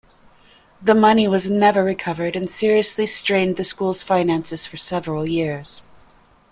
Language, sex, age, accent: English, female, 40-49, United States English